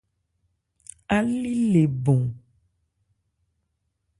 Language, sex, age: Ebrié, female, 30-39